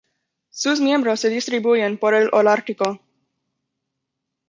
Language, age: Spanish, 19-29